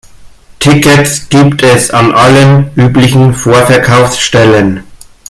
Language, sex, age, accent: German, male, 19-29, Deutschland Deutsch